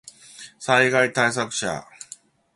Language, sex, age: Japanese, male, 50-59